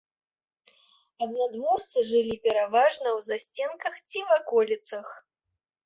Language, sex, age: Belarusian, female, 30-39